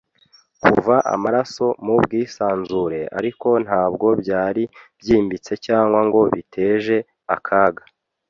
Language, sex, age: Kinyarwanda, male, 19-29